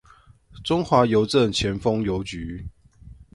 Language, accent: Chinese, 出生地：高雄市